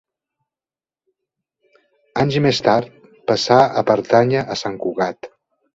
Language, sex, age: Catalan, male, 50-59